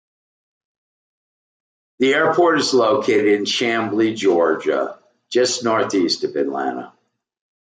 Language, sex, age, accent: English, male, 60-69, United States English